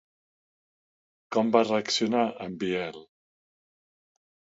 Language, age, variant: Catalan, 60-69, Central